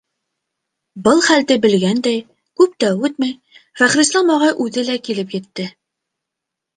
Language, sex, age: Bashkir, female, 19-29